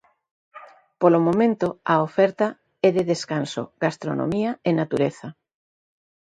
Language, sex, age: Galician, female, 50-59